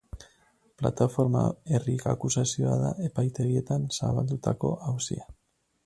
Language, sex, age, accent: Basque, male, 30-39, Mendebalekoa (Araba, Bizkaia, Gipuzkoako mendebaleko herri batzuk)